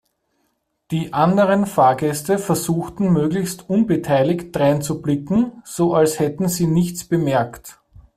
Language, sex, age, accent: German, male, 30-39, Österreichisches Deutsch